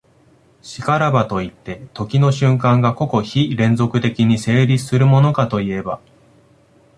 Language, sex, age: Japanese, male, 19-29